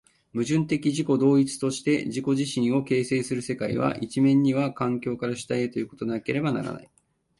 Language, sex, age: Japanese, male, 40-49